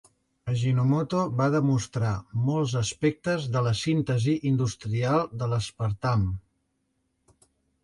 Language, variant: Catalan, Central